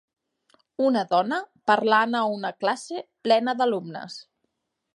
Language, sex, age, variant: Catalan, female, 40-49, Central